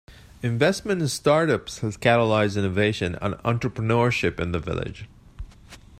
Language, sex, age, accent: English, male, 30-39, United States English